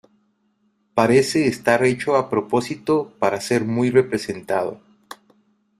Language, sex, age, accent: Spanish, male, 30-39, México